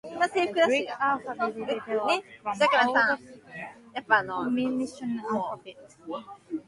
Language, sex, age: English, female, 19-29